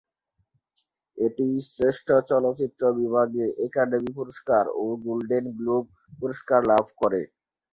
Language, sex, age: Bengali, male, 19-29